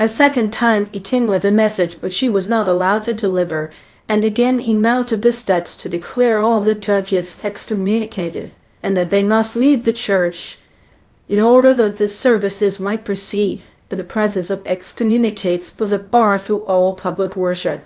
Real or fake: fake